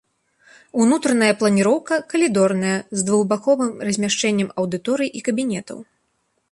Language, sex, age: Belarusian, female, 19-29